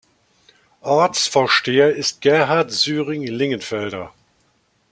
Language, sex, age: German, male, 60-69